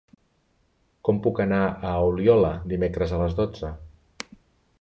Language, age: Catalan, 40-49